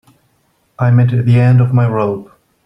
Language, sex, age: English, male, 30-39